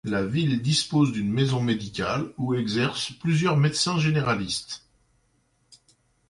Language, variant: French, Français de métropole